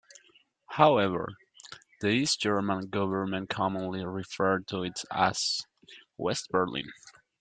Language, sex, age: English, male, 19-29